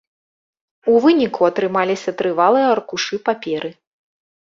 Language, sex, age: Belarusian, female, 40-49